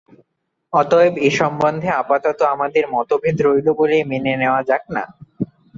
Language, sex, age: Bengali, male, 19-29